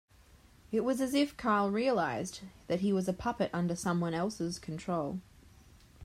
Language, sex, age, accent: English, female, 19-29, Australian English